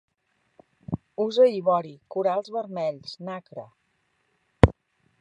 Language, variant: Catalan, Central